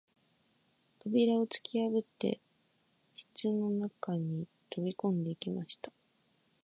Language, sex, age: Japanese, female, 19-29